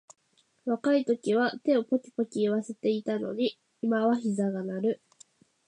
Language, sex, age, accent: Japanese, female, 19-29, 標準語